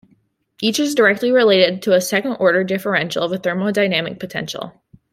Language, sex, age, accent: English, female, under 19, United States English